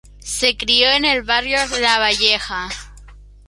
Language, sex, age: Spanish, male, under 19